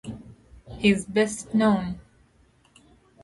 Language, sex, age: English, female, 19-29